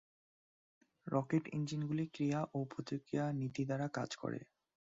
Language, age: Bengali, 19-29